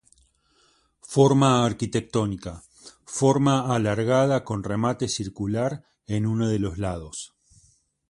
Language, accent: Spanish, Rioplatense: Argentina, Uruguay, este de Bolivia, Paraguay